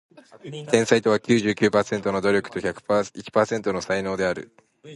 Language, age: Japanese, 19-29